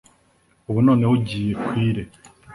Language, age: Kinyarwanda, 19-29